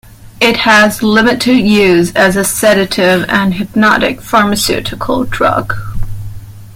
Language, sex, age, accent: English, female, 19-29, India and South Asia (India, Pakistan, Sri Lanka)